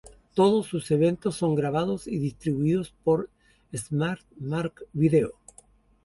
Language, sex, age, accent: Spanish, male, 60-69, Chileno: Chile, Cuyo